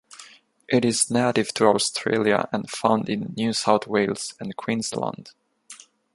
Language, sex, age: English, male, 19-29